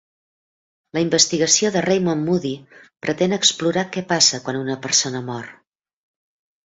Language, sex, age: Catalan, female, 60-69